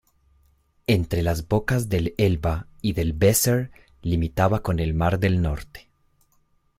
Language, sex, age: Spanish, male, 19-29